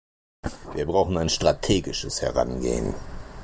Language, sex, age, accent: German, male, 40-49, Deutschland Deutsch